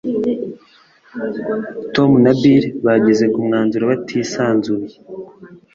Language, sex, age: Kinyarwanda, female, under 19